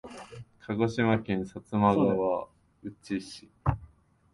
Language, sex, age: Japanese, male, 19-29